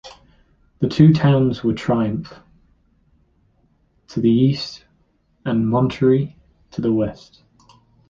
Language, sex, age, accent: English, male, 19-29, England English